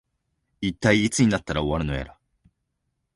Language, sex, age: Japanese, male, 19-29